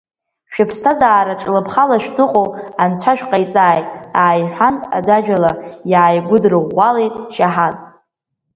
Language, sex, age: Abkhazian, female, under 19